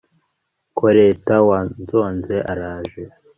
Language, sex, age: Kinyarwanda, male, under 19